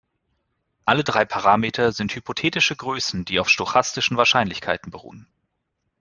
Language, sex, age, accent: German, male, 30-39, Deutschland Deutsch